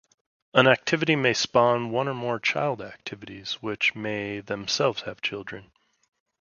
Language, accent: English, United States English